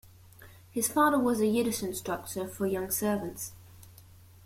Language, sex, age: English, female, under 19